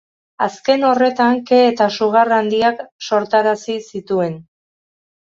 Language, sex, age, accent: Basque, female, 50-59, Mendebalekoa (Araba, Bizkaia, Gipuzkoako mendebaleko herri batzuk)